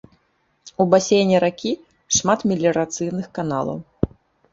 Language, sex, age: Belarusian, female, 30-39